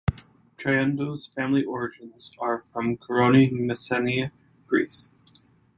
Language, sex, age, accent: English, male, 30-39, United States English